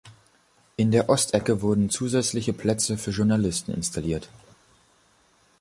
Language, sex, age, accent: German, male, under 19, Deutschland Deutsch